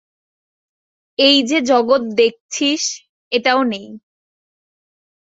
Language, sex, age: Bengali, female, 19-29